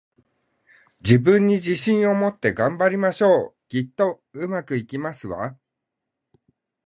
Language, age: Japanese, 40-49